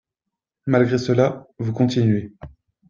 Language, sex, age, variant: French, male, 30-39, Français de métropole